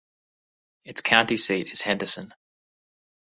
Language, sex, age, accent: English, male, 19-29, Australian English